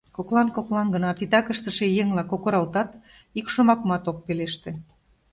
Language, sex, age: Mari, female, 50-59